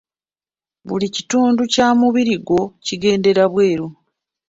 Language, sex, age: Ganda, female, 30-39